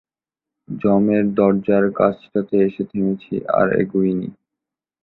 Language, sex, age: Bengali, male, 19-29